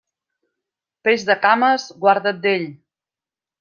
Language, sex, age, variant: Catalan, female, 50-59, Central